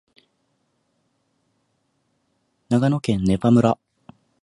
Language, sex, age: Japanese, male, 19-29